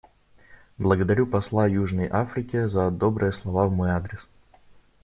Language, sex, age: Russian, male, 19-29